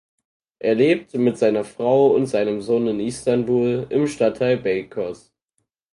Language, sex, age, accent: German, male, under 19, Deutschland Deutsch